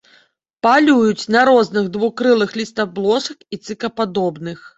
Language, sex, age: Belarusian, female, 40-49